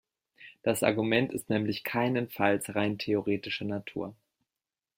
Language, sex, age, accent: German, female, 19-29, Deutschland Deutsch